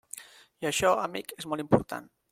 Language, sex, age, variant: Catalan, male, 30-39, Central